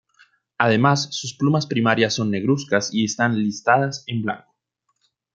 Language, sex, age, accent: Spanish, male, 19-29, Andino-Pacífico: Colombia, Perú, Ecuador, oeste de Bolivia y Venezuela andina